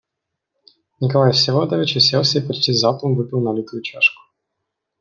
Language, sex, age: Russian, male, 19-29